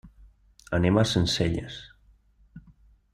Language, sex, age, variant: Catalan, male, 19-29, Central